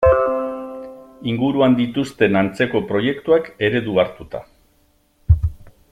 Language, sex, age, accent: Basque, male, 50-59, Mendebalekoa (Araba, Bizkaia, Gipuzkoako mendebaleko herri batzuk)